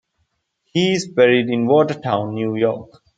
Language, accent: English, India and South Asia (India, Pakistan, Sri Lanka)